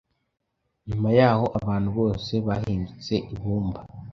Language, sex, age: Kinyarwanda, male, under 19